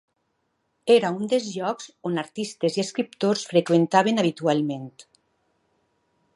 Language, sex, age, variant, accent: Catalan, female, 50-59, Valencià central, valencià